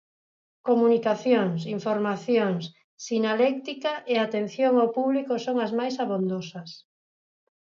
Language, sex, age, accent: Galician, female, 50-59, Normativo (estándar)